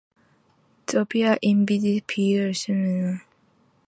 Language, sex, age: English, female, 19-29